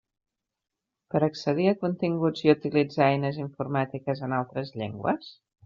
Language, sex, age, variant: Catalan, female, 40-49, Central